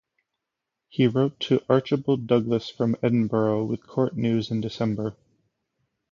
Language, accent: English, Canadian English